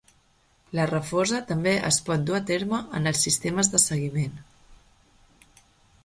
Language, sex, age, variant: Catalan, female, 30-39, Central